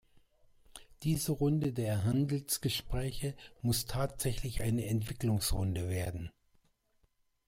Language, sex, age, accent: German, male, 60-69, Deutschland Deutsch